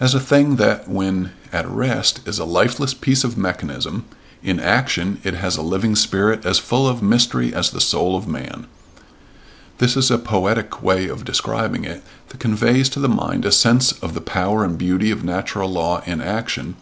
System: none